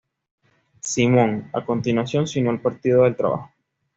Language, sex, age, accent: Spanish, male, 19-29, Caribe: Cuba, Venezuela, Puerto Rico, República Dominicana, Panamá, Colombia caribeña, México caribeño, Costa del golfo de México